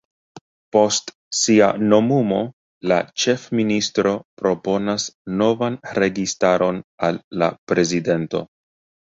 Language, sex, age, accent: Esperanto, male, 30-39, Internacia